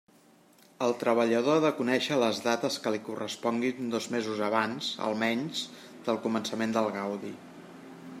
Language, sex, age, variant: Catalan, male, 40-49, Central